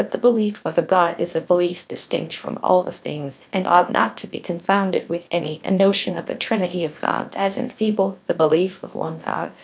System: TTS, GlowTTS